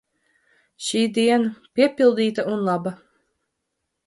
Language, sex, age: Latvian, female, 19-29